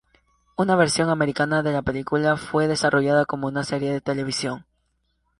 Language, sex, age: Spanish, male, under 19